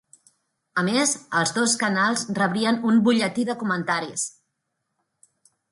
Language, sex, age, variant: Catalan, female, 40-49, Central